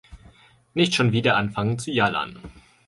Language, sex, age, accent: German, male, 19-29, Deutschland Deutsch